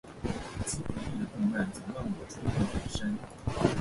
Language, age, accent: Chinese, 19-29, 出生地：上海市